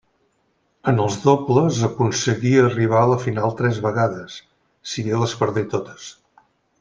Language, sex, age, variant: Catalan, male, 60-69, Central